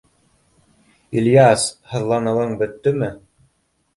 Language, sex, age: Bashkir, male, 19-29